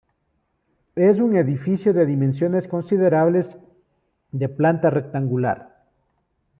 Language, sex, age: Spanish, male, 50-59